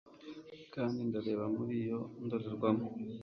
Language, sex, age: Kinyarwanda, male, 30-39